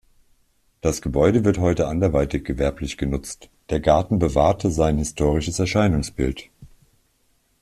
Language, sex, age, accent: German, male, 40-49, Deutschland Deutsch